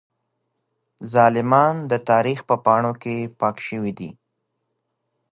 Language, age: Pashto, 30-39